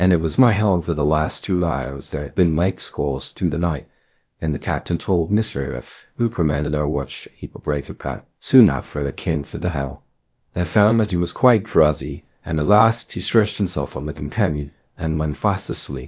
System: TTS, VITS